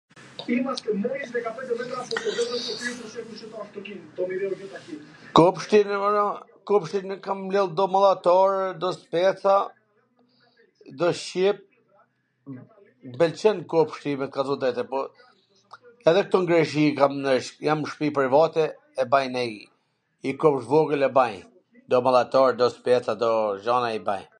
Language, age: Gheg Albanian, 40-49